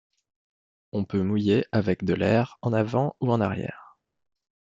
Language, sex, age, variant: French, male, 30-39, Français de métropole